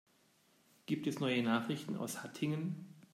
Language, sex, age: German, male, 40-49